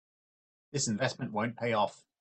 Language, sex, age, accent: English, male, 30-39, Australian English